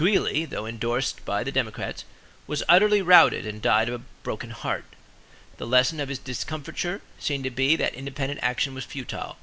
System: none